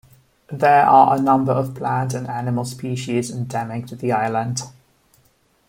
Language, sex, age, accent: English, male, 19-29, England English